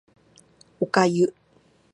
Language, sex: Japanese, female